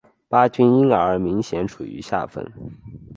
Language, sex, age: Chinese, male, under 19